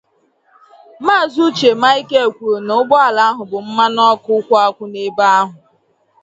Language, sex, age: Igbo, female, 19-29